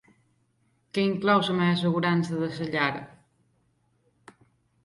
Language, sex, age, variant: Catalan, female, 19-29, Balear